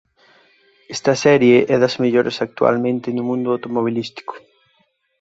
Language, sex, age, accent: Galician, male, 19-29, Central (gheada)